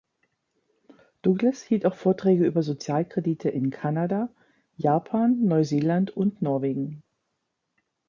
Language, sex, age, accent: German, female, 50-59, Deutschland Deutsch